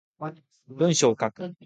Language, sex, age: Japanese, male, 19-29